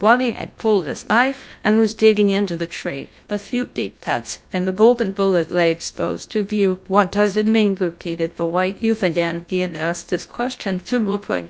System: TTS, GlowTTS